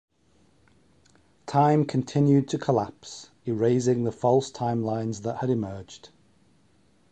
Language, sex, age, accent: English, male, 40-49, England English